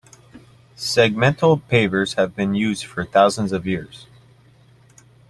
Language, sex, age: English, male, 19-29